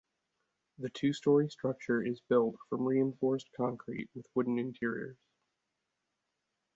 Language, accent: English, United States English